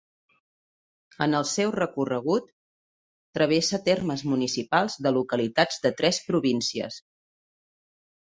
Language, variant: Catalan, Septentrional